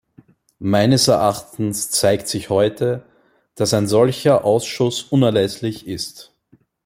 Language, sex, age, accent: German, male, 19-29, Österreichisches Deutsch